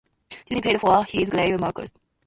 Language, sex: English, female